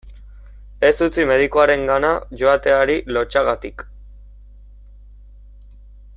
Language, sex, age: Basque, male, 19-29